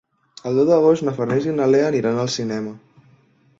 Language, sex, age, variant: Catalan, male, 19-29, Central